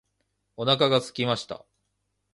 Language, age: Japanese, 19-29